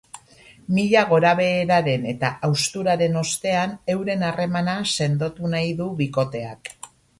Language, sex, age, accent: Basque, female, 50-59, Erdialdekoa edo Nafarra (Gipuzkoa, Nafarroa)